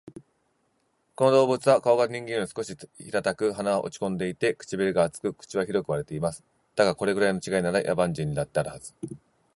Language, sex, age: Japanese, male, 40-49